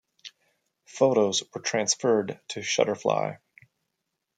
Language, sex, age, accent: English, male, 40-49, United States English